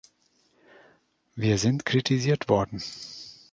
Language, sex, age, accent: German, male, 40-49, Deutschland Deutsch